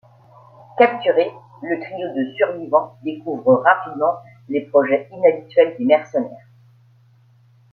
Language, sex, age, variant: French, female, 50-59, Français de métropole